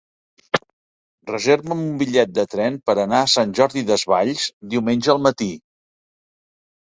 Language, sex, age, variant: Catalan, male, 60-69, Central